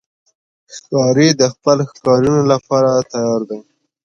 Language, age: Pashto, under 19